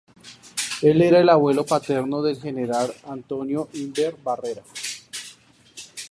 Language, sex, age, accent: Spanish, male, 19-29, Andino-Pacífico: Colombia, Perú, Ecuador, oeste de Bolivia y Venezuela andina